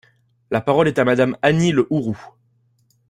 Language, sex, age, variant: French, male, 19-29, Français de métropole